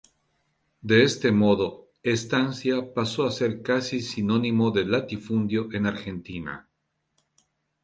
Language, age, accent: Spanish, 50-59, Andino-Pacífico: Colombia, Perú, Ecuador, oeste de Bolivia y Venezuela andina